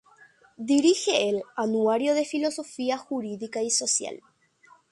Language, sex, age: Spanish, female, 19-29